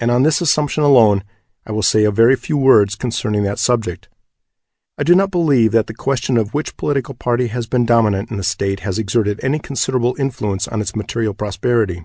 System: none